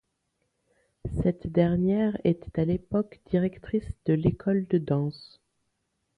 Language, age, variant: French, 30-39, Français de métropole